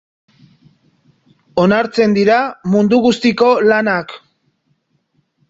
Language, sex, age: Basque, male, 40-49